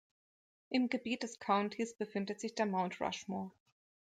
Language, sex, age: German, female, 30-39